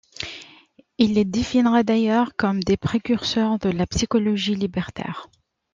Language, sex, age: French, male, 40-49